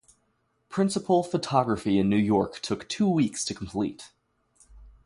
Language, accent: English, United States English